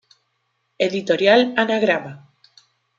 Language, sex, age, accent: Spanish, female, 19-29, Chileno: Chile, Cuyo